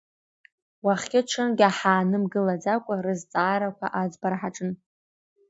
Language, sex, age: Abkhazian, female, under 19